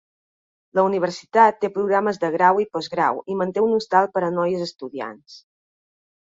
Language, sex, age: Catalan, female, 30-39